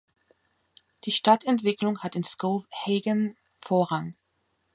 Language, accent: German, Deutschland Deutsch